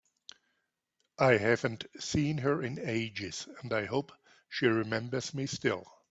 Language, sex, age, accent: English, male, 50-59, United States English